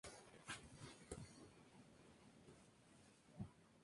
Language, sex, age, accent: Spanish, male, 19-29, México